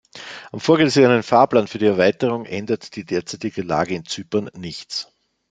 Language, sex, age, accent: German, male, 50-59, Österreichisches Deutsch